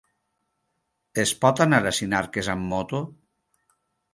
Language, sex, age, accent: Catalan, male, 50-59, valencià